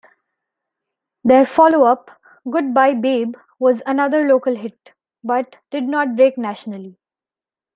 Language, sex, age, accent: English, female, 19-29, India and South Asia (India, Pakistan, Sri Lanka)